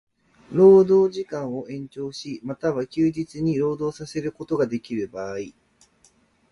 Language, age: Japanese, 30-39